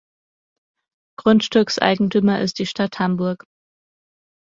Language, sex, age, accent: German, female, 40-49, Deutschland Deutsch